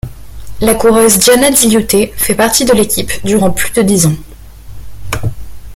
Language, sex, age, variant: French, female, 19-29, Français de métropole